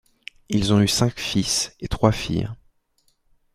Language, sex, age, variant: French, male, 19-29, Français de métropole